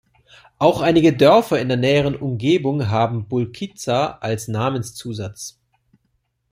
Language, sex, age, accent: German, male, 40-49, Deutschland Deutsch